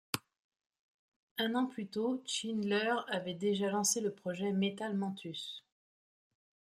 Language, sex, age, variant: French, female, 40-49, Français de métropole